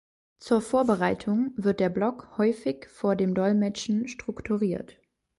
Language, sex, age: German, female, 19-29